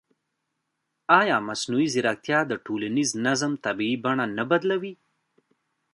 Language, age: Pashto, 19-29